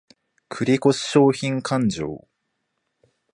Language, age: Japanese, 19-29